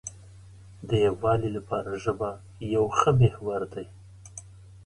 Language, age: Pashto, 60-69